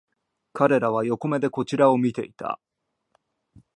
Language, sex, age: Japanese, male, 19-29